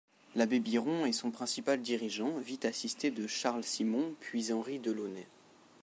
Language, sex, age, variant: French, male, under 19, Français de métropole